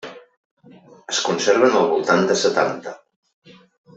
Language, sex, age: Catalan, male, 50-59